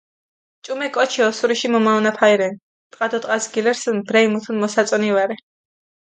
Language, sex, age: Mingrelian, female, 19-29